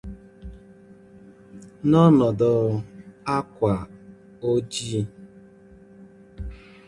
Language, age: Igbo, 30-39